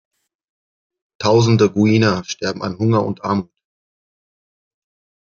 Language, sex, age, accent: German, male, 40-49, Deutschland Deutsch